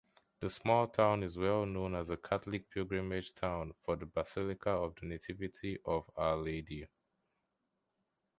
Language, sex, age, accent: English, male, 19-29, Southern African (South Africa, Zimbabwe, Namibia)